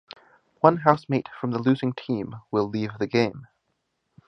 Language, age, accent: English, 19-29, United States English